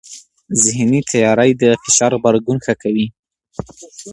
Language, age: Pashto, under 19